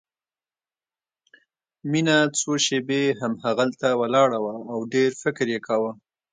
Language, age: Pashto, 30-39